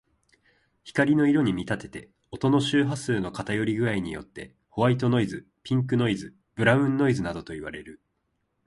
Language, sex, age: Japanese, male, 19-29